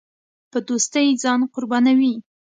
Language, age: Pashto, 19-29